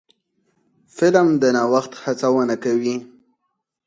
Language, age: Pashto, 19-29